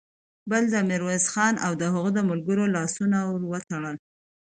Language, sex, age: Pashto, female, 19-29